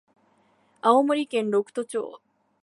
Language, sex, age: Japanese, female, 19-29